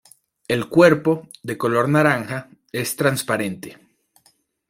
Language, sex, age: Spanish, male, 19-29